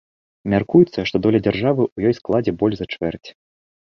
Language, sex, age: Belarusian, male, 19-29